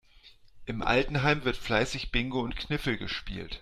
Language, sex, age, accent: German, male, 40-49, Deutschland Deutsch